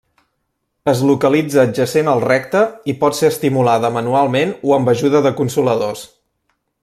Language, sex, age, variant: Catalan, male, 19-29, Central